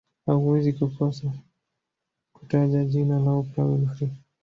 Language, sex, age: Swahili, male, 19-29